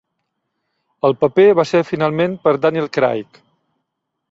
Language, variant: Catalan, Central